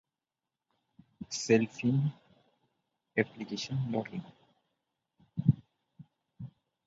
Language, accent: English, United States English; Southern African (South Africa, Zimbabwe, Namibia); bangladesh